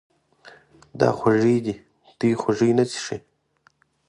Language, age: Pashto, 19-29